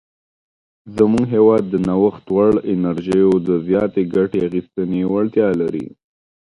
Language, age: Pashto, 19-29